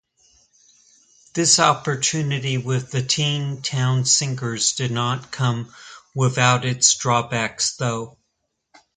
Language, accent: English, United States English